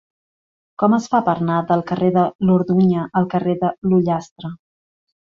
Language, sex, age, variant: Catalan, female, 40-49, Central